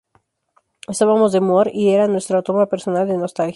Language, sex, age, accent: Spanish, female, 19-29, México